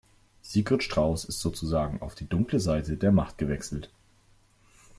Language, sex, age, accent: German, male, 19-29, Deutschland Deutsch